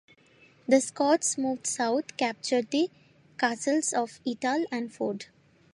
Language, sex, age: English, female, 19-29